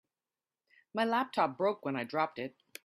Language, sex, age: English, female, 40-49